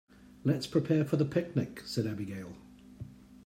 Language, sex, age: English, male, 40-49